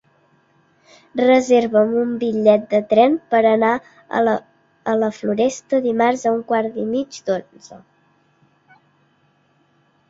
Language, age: Catalan, 40-49